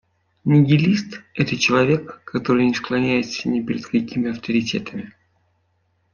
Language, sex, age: Russian, male, 19-29